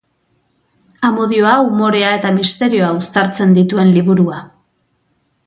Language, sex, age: Basque, female, 40-49